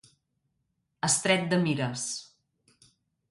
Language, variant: Catalan, Central